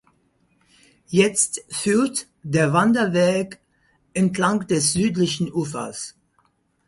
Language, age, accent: German, 50-59, Deutschland Deutsch